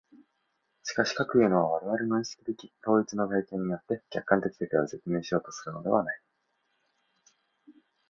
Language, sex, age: Japanese, male, 19-29